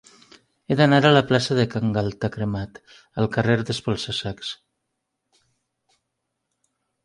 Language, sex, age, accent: Catalan, female, 40-49, valencià